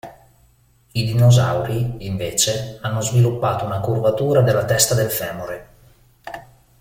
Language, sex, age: Italian, male, 40-49